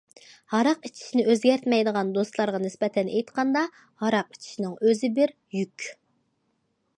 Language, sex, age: Uyghur, female, 19-29